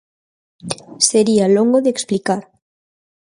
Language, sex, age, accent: Galician, female, under 19, Atlántico (seseo e gheada)